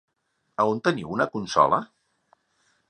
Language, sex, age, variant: Catalan, male, 50-59, Central